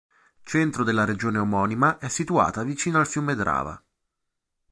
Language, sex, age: Italian, male, 30-39